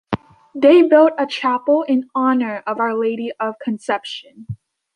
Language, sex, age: English, female, under 19